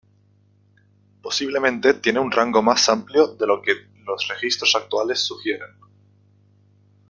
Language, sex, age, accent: Spanish, male, 19-29, España: Norte peninsular (Asturias, Castilla y León, Cantabria, País Vasco, Navarra, Aragón, La Rioja, Guadalajara, Cuenca)